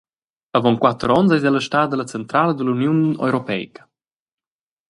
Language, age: Romansh, 19-29